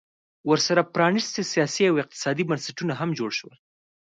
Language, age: Pashto, under 19